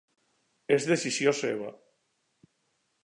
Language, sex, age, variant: Catalan, male, 60-69, Central